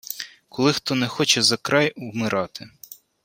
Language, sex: Ukrainian, male